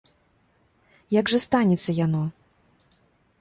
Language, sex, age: Belarusian, female, 40-49